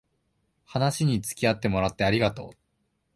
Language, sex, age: Japanese, male, 19-29